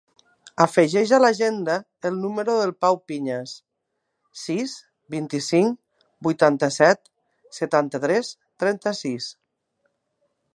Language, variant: Catalan, Nord-Occidental